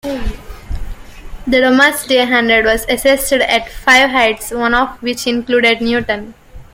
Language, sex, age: English, female, under 19